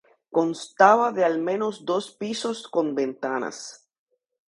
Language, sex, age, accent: Spanish, female, 50-59, Caribe: Cuba, Venezuela, Puerto Rico, República Dominicana, Panamá, Colombia caribeña, México caribeño, Costa del golfo de México